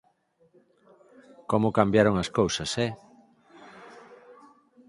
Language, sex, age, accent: Galician, male, 50-59, Central (gheada)